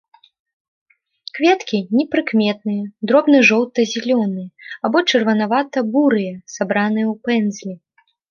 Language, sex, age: Belarusian, female, 19-29